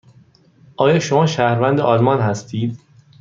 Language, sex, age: Persian, male, 30-39